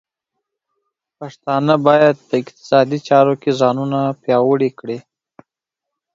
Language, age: Pashto, 30-39